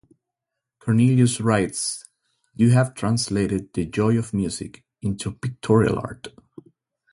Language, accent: English, United States English